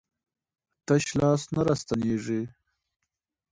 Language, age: Pashto, 19-29